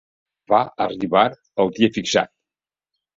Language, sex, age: Catalan, male, 70-79